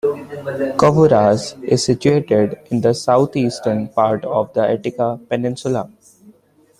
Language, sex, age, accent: English, male, 19-29, India and South Asia (India, Pakistan, Sri Lanka)